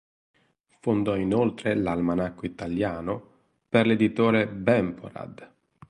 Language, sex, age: Italian, male, 40-49